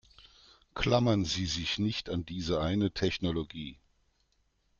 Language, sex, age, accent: German, male, 50-59, Deutschland Deutsch